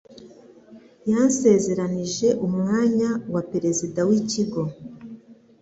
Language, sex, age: Kinyarwanda, female, 40-49